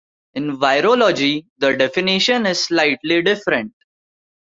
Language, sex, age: English, male, 19-29